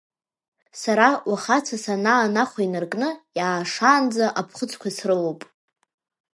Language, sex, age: Abkhazian, female, 19-29